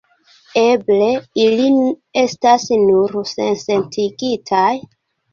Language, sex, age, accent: Esperanto, female, 19-29, Internacia